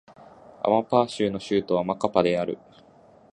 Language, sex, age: Japanese, male, 19-29